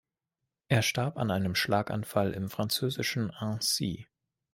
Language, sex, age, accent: German, male, 19-29, Deutschland Deutsch